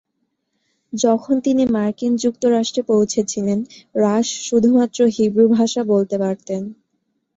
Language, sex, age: Bengali, female, under 19